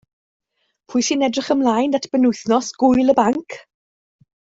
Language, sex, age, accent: Welsh, female, 50-59, Y Deyrnas Unedig Cymraeg